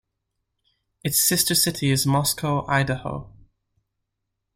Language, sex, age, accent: English, male, 19-29, United States English